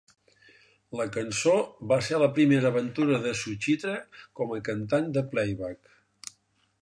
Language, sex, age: Catalan, male, 60-69